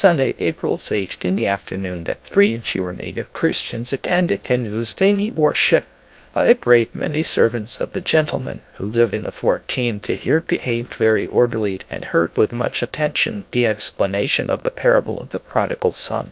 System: TTS, GlowTTS